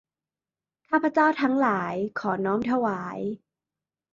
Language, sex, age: Thai, female, 19-29